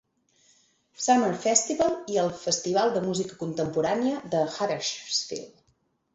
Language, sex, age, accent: Catalan, female, 30-39, Garrotxi